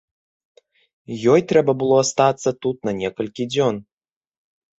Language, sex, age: Belarusian, male, 19-29